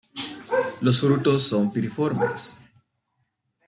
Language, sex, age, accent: Spanish, male, 19-29, América central